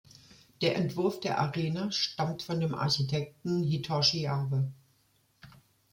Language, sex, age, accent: German, female, 50-59, Deutschland Deutsch